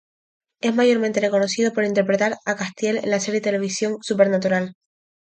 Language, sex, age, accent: Spanish, female, 19-29, España: Islas Canarias